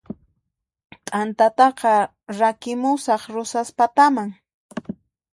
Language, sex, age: Puno Quechua, female, 30-39